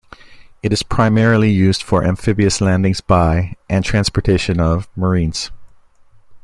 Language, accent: English, United States English